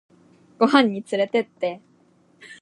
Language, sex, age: Japanese, female, 19-29